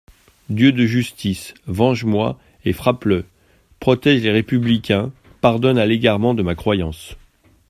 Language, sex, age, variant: French, male, 50-59, Français de métropole